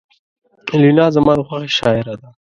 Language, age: Pashto, 19-29